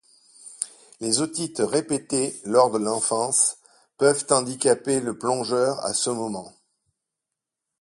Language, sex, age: French, male, 60-69